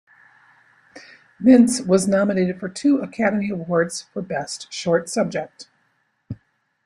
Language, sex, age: English, female, 60-69